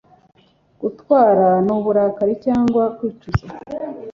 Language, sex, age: Kinyarwanda, female, 30-39